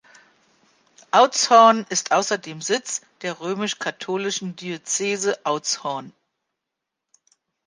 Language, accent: German, Deutschland Deutsch